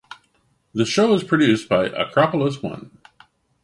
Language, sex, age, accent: English, male, 50-59, Canadian English